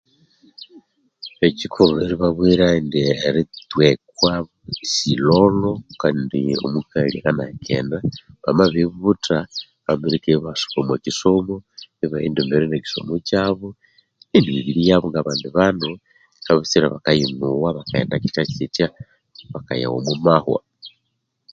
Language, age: Konzo, 50-59